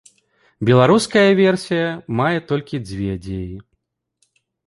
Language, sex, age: Belarusian, male, 30-39